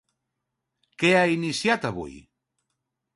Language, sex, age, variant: Catalan, male, 50-59, Central